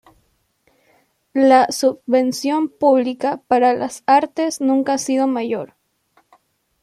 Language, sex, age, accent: Spanish, female, under 19, Andino-Pacífico: Colombia, Perú, Ecuador, oeste de Bolivia y Venezuela andina